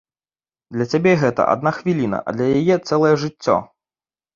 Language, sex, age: Belarusian, male, 30-39